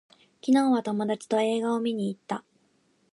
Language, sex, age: Japanese, female, 19-29